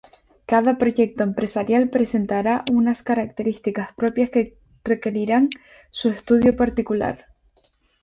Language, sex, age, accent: Spanish, female, 19-29, España: Islas Canarias